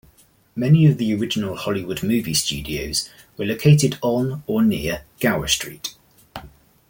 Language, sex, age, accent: English, male, 40-49, England English